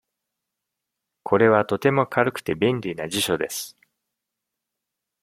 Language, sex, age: Japanese, male, 50-59